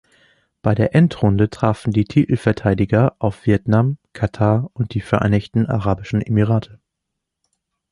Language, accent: German, Deutschland Deutsch